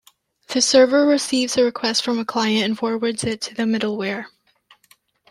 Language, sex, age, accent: English, female, under 19, United States English